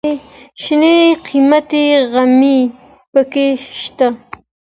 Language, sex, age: Pashto, female, 19-29